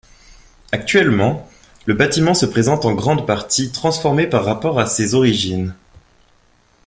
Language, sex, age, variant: French, male, 19-29, Français de métropole